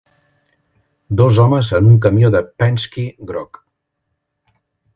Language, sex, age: Catalan, male, 50-59